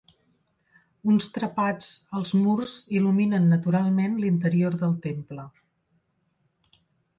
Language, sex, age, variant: Catalan, female, 50-59, Central